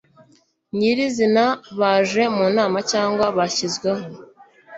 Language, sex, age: Kinyarwanda, female, 19-29